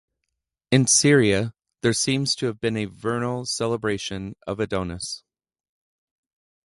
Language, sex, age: English, male, 30-39